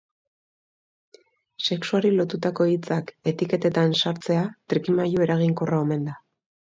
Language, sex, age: Basque, female, 30-39